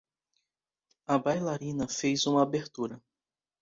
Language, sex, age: Portuguese, male, 19-29